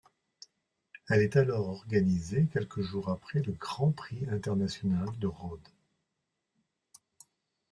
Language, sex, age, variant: French, male, 60-69, Français de métropole